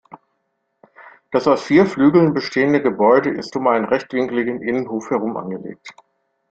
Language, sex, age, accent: German, male, 50-59, Deutschland Deutsch